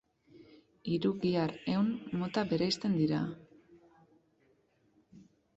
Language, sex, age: Basque, female, 30-39